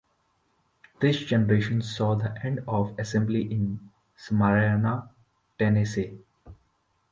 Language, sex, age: English, male, 19-29